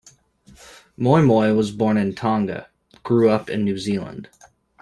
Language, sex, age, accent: English, male, 19-29, United States English